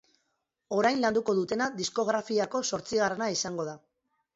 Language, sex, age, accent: Basque, female, 40-49, Mendebalekoa (Araba, Bizkaia, Gipuzkoako mendebaleko herri batzuk)